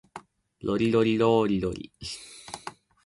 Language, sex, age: Japanese, male, 19-29